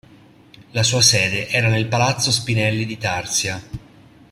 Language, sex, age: Italian, male, 40-49